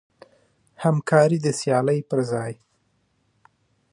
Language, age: Pashto, 19-29